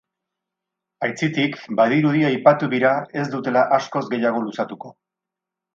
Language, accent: Basque, Erdialdekoa edo Nafarra (Gipuzkoa, Nafarroa)